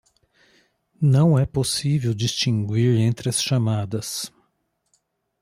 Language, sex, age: Portuguese, male, 50-59